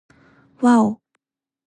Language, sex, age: Japanese, female, 19-29